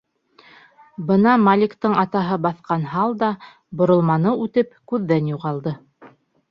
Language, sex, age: Bashkir, female, 30-39